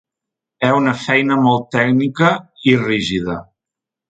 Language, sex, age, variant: Catalan, male, 30-39, Central